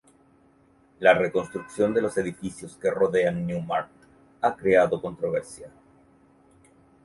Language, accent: Spanish, Chileno: Chile, Cuyo